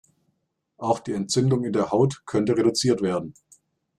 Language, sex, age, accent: German, male, 40-49, Deutschland Deutsch